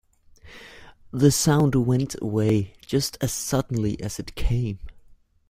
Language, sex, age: English, male, 19-29